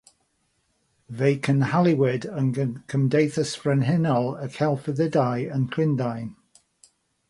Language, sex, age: Welsh, male, 60-69